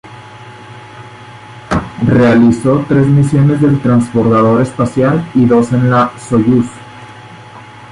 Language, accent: Spanish, México